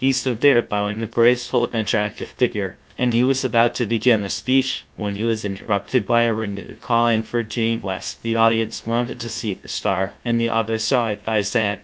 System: TTS, GlowTTS